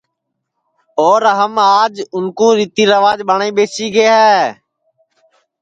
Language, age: Sansi, 19-29